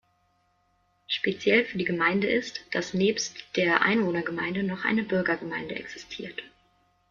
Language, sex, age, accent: German, female, 19-29, Deutschland Deutsch